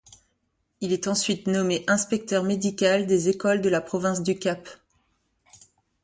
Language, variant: French, Français de métropole